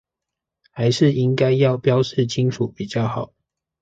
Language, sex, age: Chinese, male, 19-29